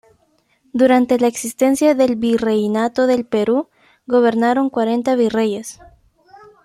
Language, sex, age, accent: Spanish, female, under 19, América central